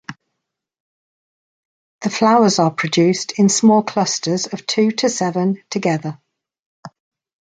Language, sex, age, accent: English, female, 50-59, England English